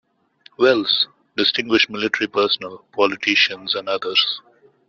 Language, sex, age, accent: English, male, 40-49, India and South Asia (India, Pakistan, Sri Lanka)